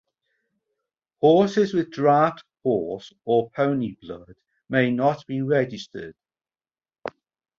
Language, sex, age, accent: English, male, 40-49, England English